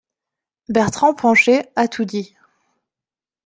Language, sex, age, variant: French, female, 30-39, Français de métropole